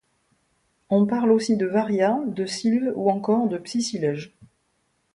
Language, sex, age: French, female, 50-59